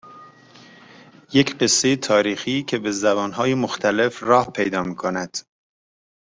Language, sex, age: Persian, male, 30-39